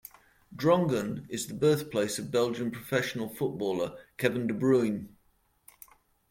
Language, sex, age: English, male, 50-59